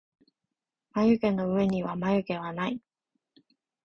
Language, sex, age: Japanese, female, 19-29